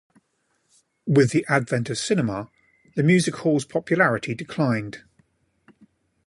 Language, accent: English, England English